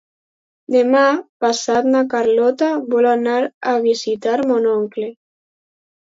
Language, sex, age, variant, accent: Catalan, female, under 19, Alacantí, valencià